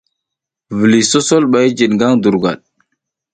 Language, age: South Giziga, 30-39